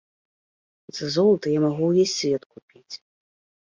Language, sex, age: Belarusian, female, 30-39